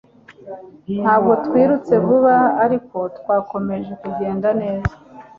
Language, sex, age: Kinyarwanda, female, 40-49